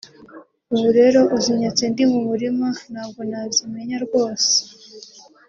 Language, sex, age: Kinyarwanda, female, 19-29